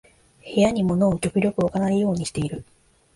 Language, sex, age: Japanese, female, 19-29